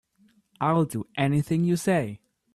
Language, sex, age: English, male, 19-29